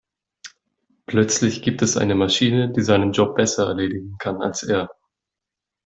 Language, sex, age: German, male, 19-29